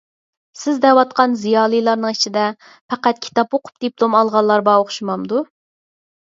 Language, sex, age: Uyghur, female, 30-39